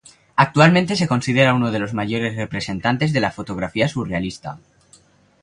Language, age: Spanish, under 19